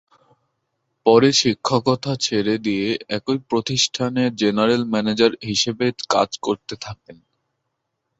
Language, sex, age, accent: Bengali, male, 19-29, শুদ্ধ বাংলা